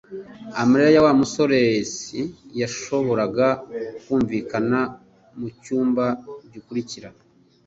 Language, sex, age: Kinyarwanda, male, 40-49